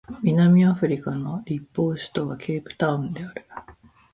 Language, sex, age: Japanese, female, 40-49